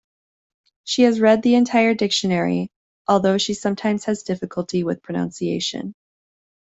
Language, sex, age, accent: English, female, 30-39, United States English